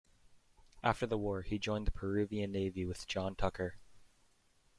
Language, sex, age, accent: English, male, under 19, United States English